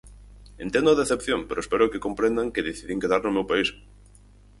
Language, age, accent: Galician, 19-29, Central (gheada)